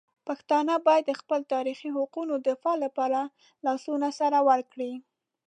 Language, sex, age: Pashto, female, 19-29